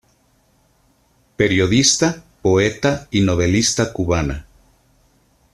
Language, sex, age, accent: Spanish, male, 50-59, México